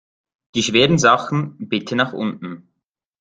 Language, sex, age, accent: German, male, 19-29, Schweizerdeutsch